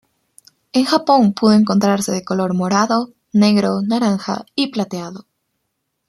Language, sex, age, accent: Spanish, female, 19-29, Andino-Pacífico: Colombia, Perú, Ecuador, oeste de Bolivia y Venezuela andina